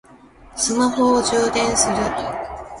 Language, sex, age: Japanese, female, 40-49